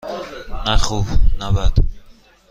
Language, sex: Persian, male